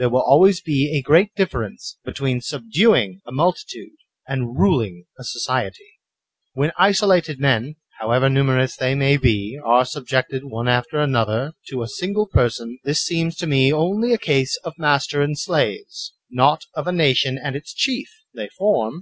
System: none